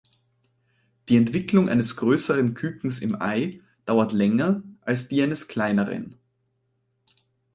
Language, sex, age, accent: German, male, 19-29, Österreichisches Deutsch